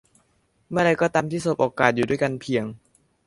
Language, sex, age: Thai, male, under 19